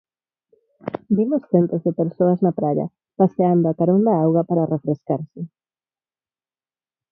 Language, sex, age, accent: Galician, female, 30-39, Neofalante